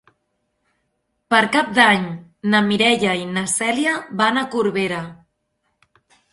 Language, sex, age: Catalan, female, 30-39